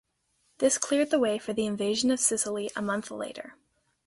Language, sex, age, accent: English, female, under 19, United States English